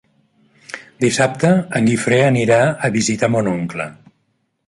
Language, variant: Catalan, Central